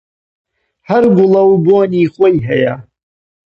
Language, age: Central Kurdish, 30-39